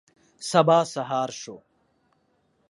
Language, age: Pashto, 30-39